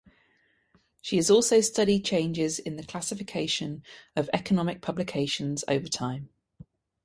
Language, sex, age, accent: English, female, 30-39, England English